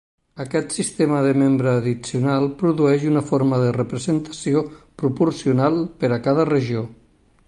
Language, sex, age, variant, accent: Catalan, male, 60-69, Nord-Occidental, nord-occidental